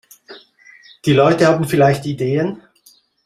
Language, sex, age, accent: German, male, 50-59, Schweizerdeutsch